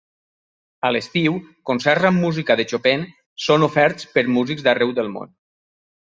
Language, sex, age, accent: Catalan, male, 40-49, valencià